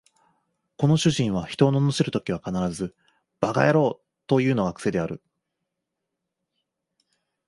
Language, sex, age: Japanese, male, 30-39